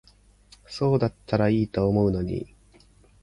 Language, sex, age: Japanese, male, 40-49